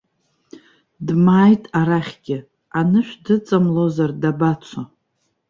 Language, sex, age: Abkhazian, female, 40-49